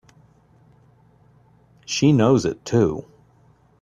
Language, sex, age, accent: English, male, 60-69, United States English